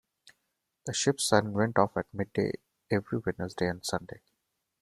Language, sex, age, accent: English, male, 30-39, India and South Asia (India, Pakistan, Sri Lanka)